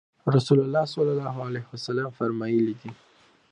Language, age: Pashto, 19-29